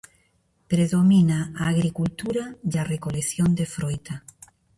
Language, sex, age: Galician, female, 60-69